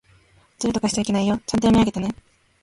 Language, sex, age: Japanese, female, 19-29